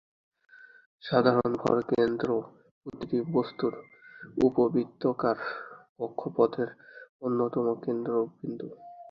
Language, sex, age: Bengali, male, 19-29